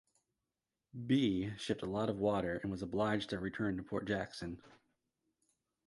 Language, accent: English, United States English